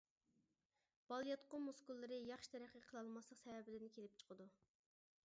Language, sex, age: Uyghur, male, 19-29